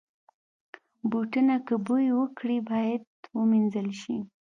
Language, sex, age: Pashto, female, 19-29